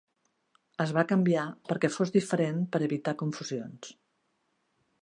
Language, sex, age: Catalan, female, 50-59